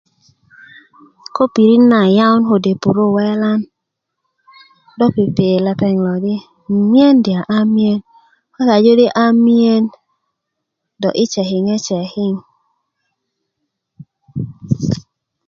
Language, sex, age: Kuku, female, 19-29